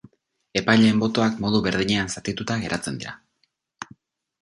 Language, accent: Basque, Erdialdekoa edo Nafarra (Gipuzkoa, Nafarroa)